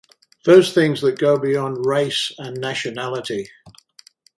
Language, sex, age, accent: English, male, 70-79, England English